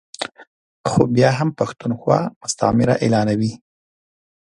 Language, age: Pashto, 30-39